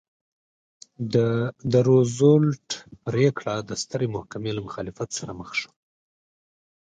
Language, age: Pashto, 30-39